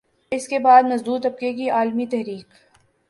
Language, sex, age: Urdu, female, 19-29